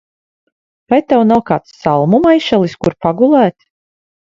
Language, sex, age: Latvian, female, 30-39